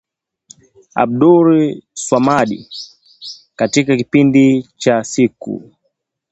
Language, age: Swahili, 19-29